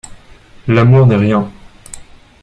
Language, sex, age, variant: French, male, 19-29, Français des départements et régions d'outre-mer